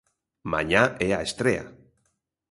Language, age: Galician, 50-59